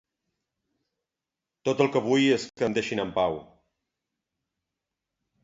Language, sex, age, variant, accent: Catalan, male, 50-59, Central, central